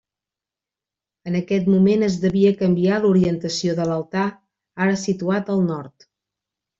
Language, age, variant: Catalan, 40-49, Central